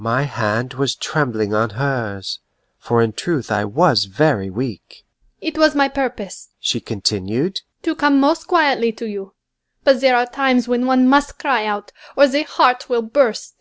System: none